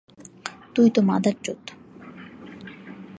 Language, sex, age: Bengali, female, 19-29